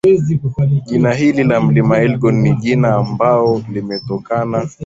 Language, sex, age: Swahili, male, 30-39